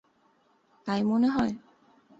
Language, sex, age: Bengali, female, 19-29